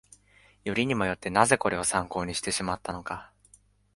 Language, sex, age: Japanese, male, 19-29